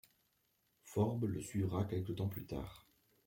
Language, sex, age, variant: French, male, 30-39, Français de métropole